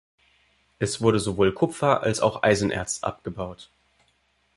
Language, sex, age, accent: German, male, 19-29, Deutschland Deutsch